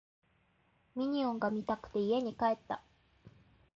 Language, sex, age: Japanese, female, 19-29